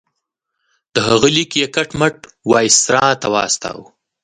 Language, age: Pashto, 19-29